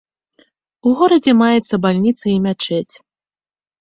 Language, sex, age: Belarusian, female, 19-29